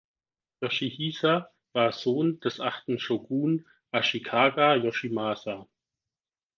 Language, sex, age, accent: German, male, 19-29, Deutschland Deutsch